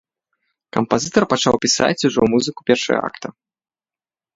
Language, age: Belarusian, 40-49